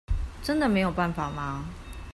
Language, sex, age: Chinese, female, 30-39